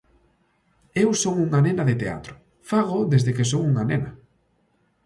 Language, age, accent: Galician, under 19, Normativo (estándar)